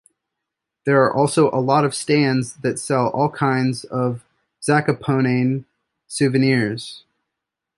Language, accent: English, United States English